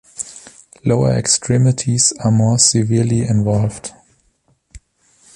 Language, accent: English, England English